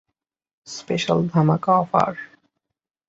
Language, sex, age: Bengali, male, 19-29